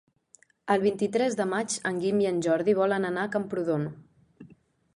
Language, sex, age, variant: Catalan, female, 19-29, Central